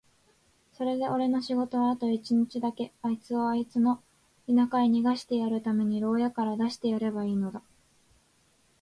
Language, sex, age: Japanese, female, 19-29